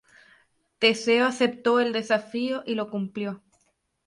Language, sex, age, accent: Spanish, female, 19-29, España: Islas Canarias